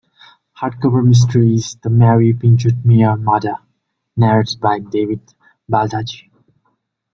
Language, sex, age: English, male, 19-29